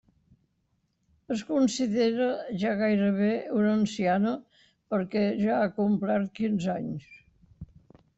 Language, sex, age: Catalan, female, 90+